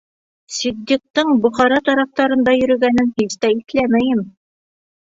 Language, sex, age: Bashkir, female, 19-29